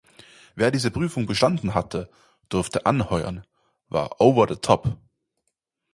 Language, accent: German, Österreichisches Deutsch